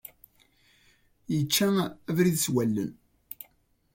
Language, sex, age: Kabyle, male, 19-29